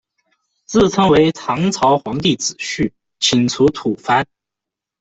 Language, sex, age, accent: Chinese, male, under 19, 出生地：四川省